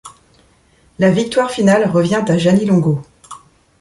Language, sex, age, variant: French, female, 30-39, Français de métropole